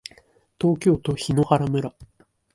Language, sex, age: Japanese, male, under 19